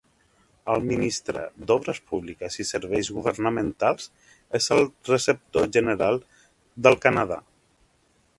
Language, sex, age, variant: Catalan, male, 40-49, Central